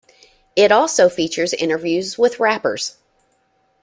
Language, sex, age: English, female, 30-39